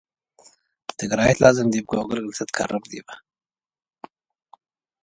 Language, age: English, 30-39